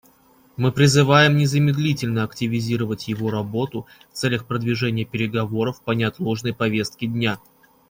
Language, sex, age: Russian, male, 30-39